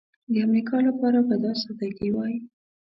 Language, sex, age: Pashto, female, under 19